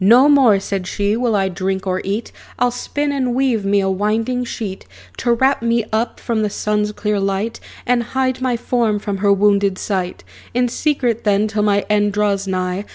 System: none